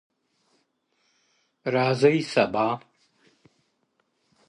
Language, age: Pashto, 50-59